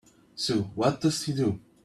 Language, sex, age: English, male, 19-29